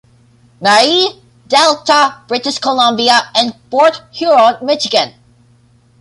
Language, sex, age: English, male, 19-29